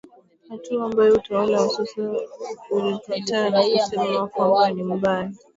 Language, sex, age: Swahili, female, 19-29